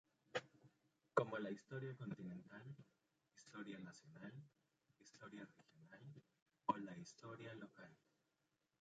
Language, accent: Spanish, Andino-Pacífico: Colombia, Perú, Ecuador, oeste de Bolivia y Venezuela andina